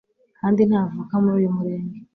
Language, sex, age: Kinyarwanda, female, 19-29